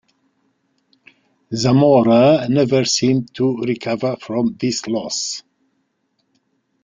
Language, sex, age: English, male, 60-69